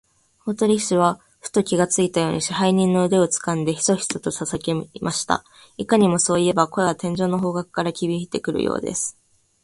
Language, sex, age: Japanese, female, 19-29